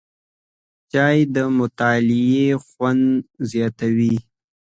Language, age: Pashto, 19-29